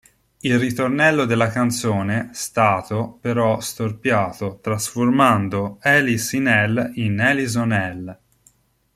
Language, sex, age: Italian, male, 19-29